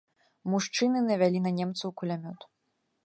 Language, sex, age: Belarusian, female, under 19